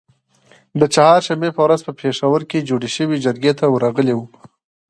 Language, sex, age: Pashto, female, 19-29